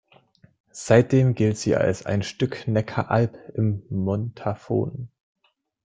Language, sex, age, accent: German, male, 19-29, Schweizerdeutsch